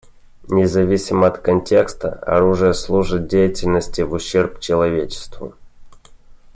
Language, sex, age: Russian, male, 19-29